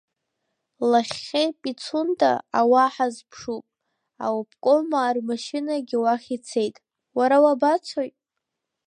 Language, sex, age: Abkhazian, female, under 19